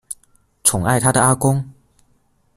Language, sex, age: Chinese, male, under 19